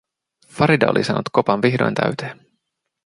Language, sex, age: Finnish, male, 30-39